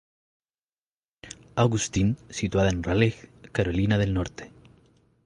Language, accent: Spanish, Chileno: Chile, Cuyo